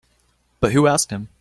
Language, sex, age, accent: English, male, 19-29, United States English